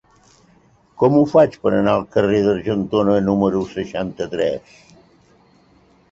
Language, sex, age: Catalan, male, 70-79